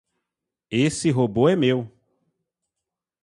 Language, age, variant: Portuguese, 30-39, Portuguese (Brasil)